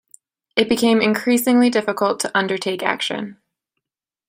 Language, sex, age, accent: English, female, 19-29, Canadian English